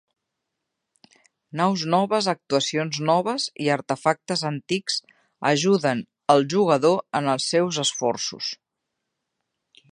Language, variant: Catalan, Nord-Occidental